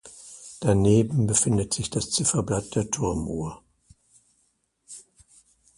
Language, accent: German, Deutschland Deutsch